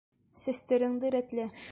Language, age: Bashkir, 19-29